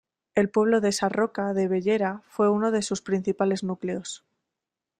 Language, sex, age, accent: Spanish, female, 19-29, España: Centro-Sur peninsular (Madrid, Toledo, Castilla-La Mancha)